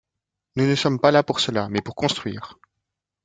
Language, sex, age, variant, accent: French, male, 19-29, Français d'Europe, Français de Suisse